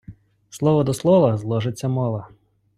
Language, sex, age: Ukrainian, male, 30-39